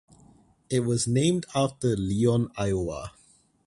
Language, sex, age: English, male, 19-29